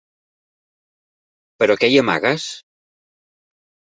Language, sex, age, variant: Catalan, male, 40-49, Central